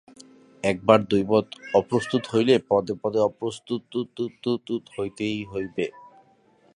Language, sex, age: Bengali, male, 30-39